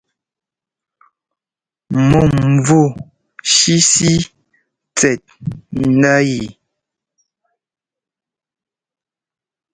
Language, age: Ngomba, 19-29